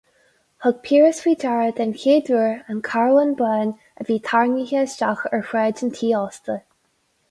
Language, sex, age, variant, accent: Irish, female, 19-29, Gaeilge Uladh, Cainteoir líofa, ní ó dhúchas